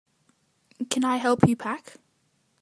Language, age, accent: English, under 19, Australian English